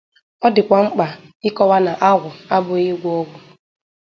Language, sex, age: Igbo, female, under 19